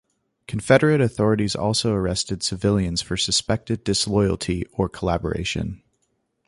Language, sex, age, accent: English, male, 19-29, United States English